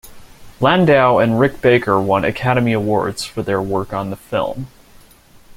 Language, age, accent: English, 19-29, United States English